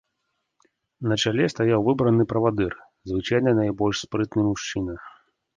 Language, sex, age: Belarusian, male, 30-39